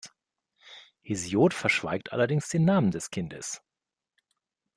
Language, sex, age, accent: German, male, 40-49, Deutschland Deutsch